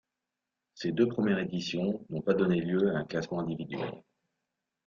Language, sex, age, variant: French, male, 50-59, Français de métropole